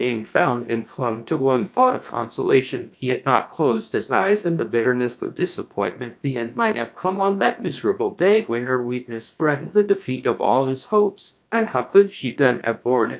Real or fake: fake